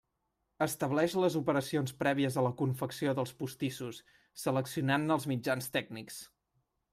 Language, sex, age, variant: Catalan, male, 19-29, Central